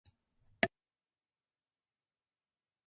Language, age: Japanese, 50-59